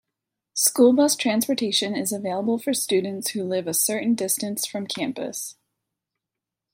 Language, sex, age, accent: English, female, 30-39, United States English